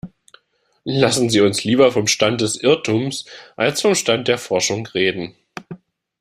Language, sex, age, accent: German, male, 19-29, Deutschland Deutsch